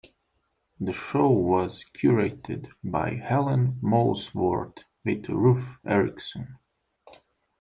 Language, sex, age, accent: English, male, 19-29, United States English